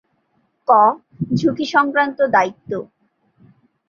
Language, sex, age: Bengali, female, 19-29